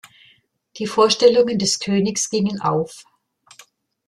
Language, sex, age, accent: German, female, 60-69, Deutschland Deutsch